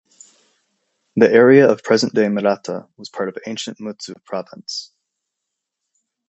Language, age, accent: English, 19-29, United States English